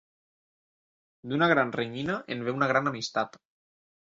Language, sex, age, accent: Catalan, male, 19-29, valencià